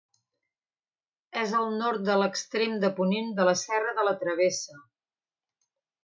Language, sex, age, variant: Catalan, female, 50-59, Central